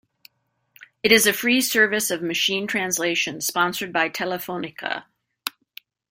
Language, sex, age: English, female, 50-59